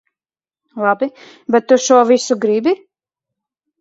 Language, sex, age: Latvian, female, 30-39